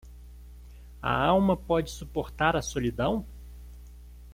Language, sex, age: Portuguese, male, 30-39